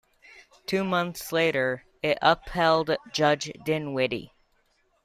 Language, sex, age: English, male, under 19